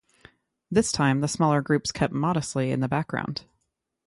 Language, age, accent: English, 30-39, United States English